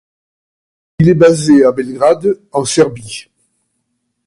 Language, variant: French, Français de métropole